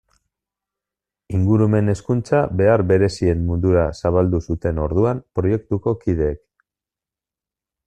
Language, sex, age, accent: Basque, male, 40-49, Mendebalekoa (Araba, Bizkaia, Gipuzkoako mendebaleko herri batzuk)